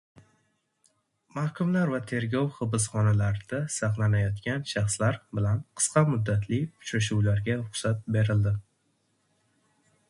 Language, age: Uzbek, 19-29